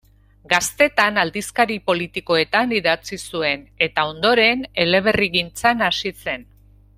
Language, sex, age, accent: Basque, female, 50-59, Mendebalekoa (Araba, Bizkaia, Gipuzkoako mendebaleko herri batzuk)